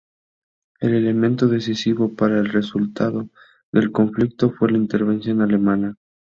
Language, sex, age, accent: Spanish, male, 19-29, México